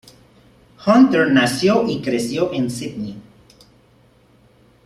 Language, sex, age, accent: Spanish, male, 30-39, México